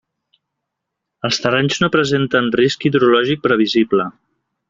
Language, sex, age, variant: Catalan, female, 30-39, Central